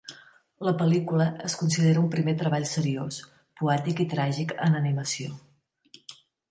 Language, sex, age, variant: Catalan, female, 50-59, Central